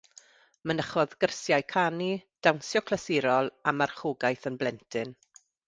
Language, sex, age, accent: Welsh, female, 40-49, Y Deyrnas Unedig Cymraeg